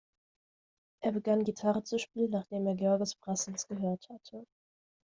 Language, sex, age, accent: German, female, 19-29, Deutschland Deutsch